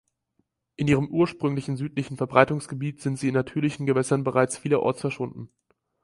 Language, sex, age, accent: German, male, 19-29, Deutschland Deutsch